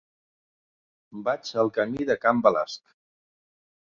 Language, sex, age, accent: Catalan, male, 50-59, Neutre